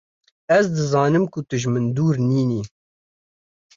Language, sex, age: Kurdish, male, 19-29